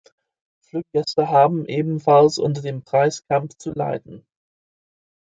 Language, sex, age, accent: German, male, 19-29, Britisches Deutsch